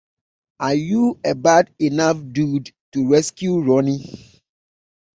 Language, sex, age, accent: English, male, 30-39, United States English